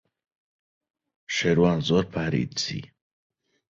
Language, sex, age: Central Kurdish, male, under 19